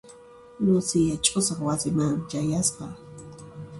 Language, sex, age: Puno Quechua, female, 40-49